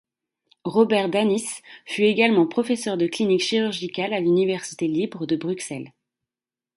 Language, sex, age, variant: French, female, 30-39, Français de métropole